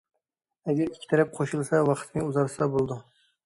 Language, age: Uyghur, 19-29